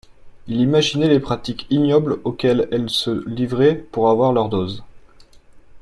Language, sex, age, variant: French, male, 30-39, Français de métropole